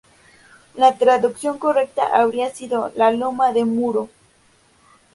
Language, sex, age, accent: Spanish, female, 19-29, México